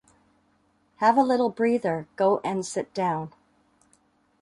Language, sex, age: English, female, 50-59